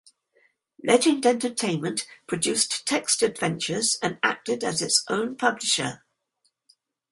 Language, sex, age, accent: English, female, 70-79, England English